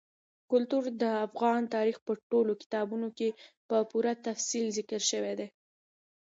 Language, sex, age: Pashto, female, 30-39